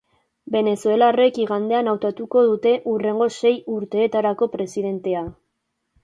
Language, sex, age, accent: Basque, female, 19-29, Erdialdekoa edo Nafarra (Gipuzkoa, Nafarroa)